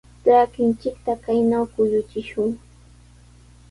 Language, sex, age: Sihuas Ancash Quechua, female, 30-39